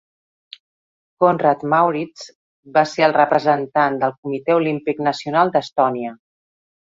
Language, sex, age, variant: Catalan, female, 40-49, Central